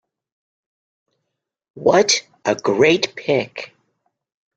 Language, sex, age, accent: English, female, 50-59, United States English